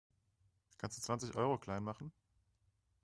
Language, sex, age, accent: German, male, 19-29, Deutschland Deutsch